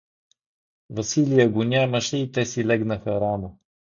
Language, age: Bulgarian, 60-69